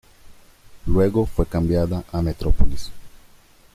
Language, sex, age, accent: Spanish, male, 19-29, América central